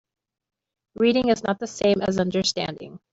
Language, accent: English, United States English